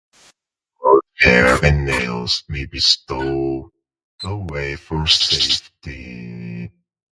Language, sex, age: English, male, 40-49